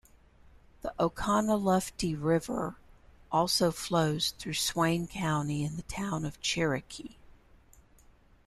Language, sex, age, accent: English, female, 60-69, United States English